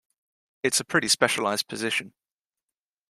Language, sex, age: English, male, 19-29